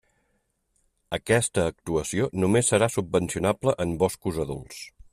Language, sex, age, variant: Catalan, male, 50-59, Central